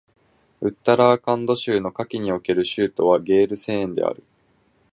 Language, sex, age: Japanese, male, 19-29